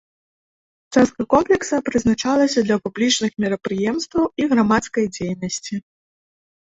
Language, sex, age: Belarusian, female, 30-39